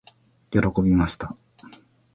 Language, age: Japanese, 19-29